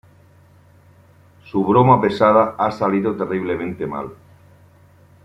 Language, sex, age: Spanish, male, 50-59